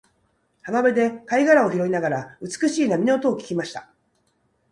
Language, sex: Japanese, female